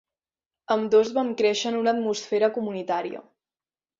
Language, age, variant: Catalan, 19-29, Central